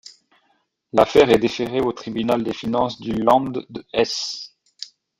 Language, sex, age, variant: French, male, 30-39, Français de métropole